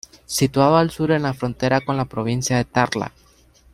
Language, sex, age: Spanish, male, 19-29